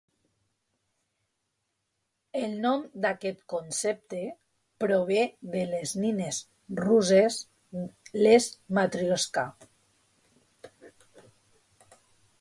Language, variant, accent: Catalan, Alacantí, valencià